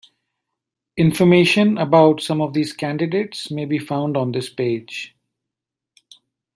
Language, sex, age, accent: English, male, 40-49, India and South Asia (India, Pakistan, Sri Lanka)